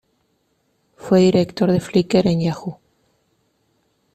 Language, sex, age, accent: Spanish, female, 40-49, Rioplatense: Argentina, Uruguay, este de Bolivia, Paraguay